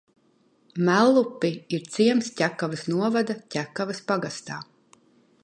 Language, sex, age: Latvian, female, 40-49